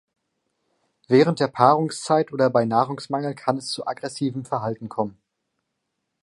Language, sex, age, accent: German, male, 19-29, Deutschland Deutsch